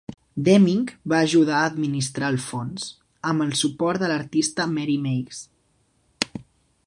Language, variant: Catalan, Central